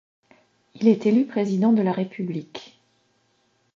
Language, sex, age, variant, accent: French, female, 40-49, Français d'Europe, Français de Suisse